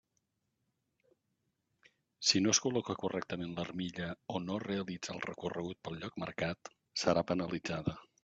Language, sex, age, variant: Catalan, male, 50-59, Central